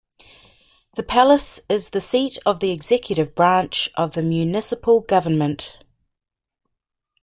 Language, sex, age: English, female, 40-49